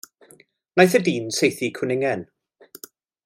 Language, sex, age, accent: Welsh, male, 40-49, Y Deyrnas Unedig Cymraeg